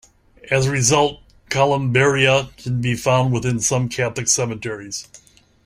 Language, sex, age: English, male, 60-69